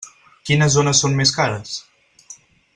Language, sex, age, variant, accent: Catalan, male, 19-29, Central, central; Barceloní